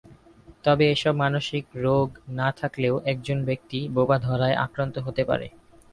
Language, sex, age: Bengali, male, 19-29